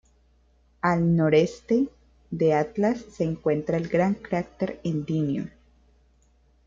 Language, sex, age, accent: Spanish, female, 30-39, Caribe: Cuba, Venezuela, Puerto Rico, República Dominicana, Panamá, Colombia caribeña, México caribeño, Costa del golfo de México